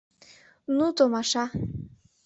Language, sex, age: Mari, female, under 19